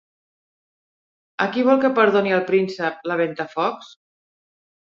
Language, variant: Catalan, Central